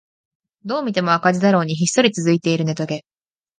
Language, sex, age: Japanese, female, under 19